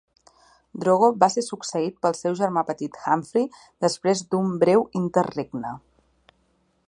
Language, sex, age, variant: Catalan, female, 30-39, Central